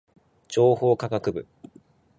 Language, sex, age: Japanese, male, 19-29